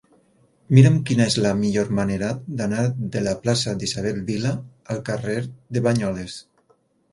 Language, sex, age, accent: Catalan, male, 50-59, valencià